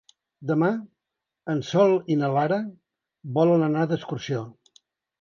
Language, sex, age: Catalan, male, 70-79